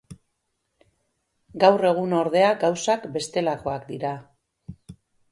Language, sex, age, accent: Basque, female, 40-49, Mendebalekoa (Araba, Bizkaia, Gipuzkoako mendebaleko herri batzuk)